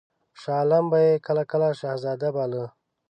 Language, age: Pashto, 30-39